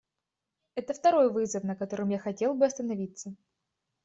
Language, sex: Russian, female